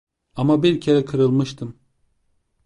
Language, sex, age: Turkish, male, 19-29